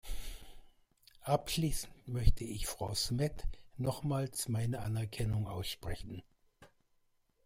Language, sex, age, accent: German, male, 60-69, Deutschland Deutsch